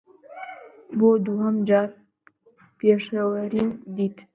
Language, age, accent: Central Kurdish, 19-29, سۆرانی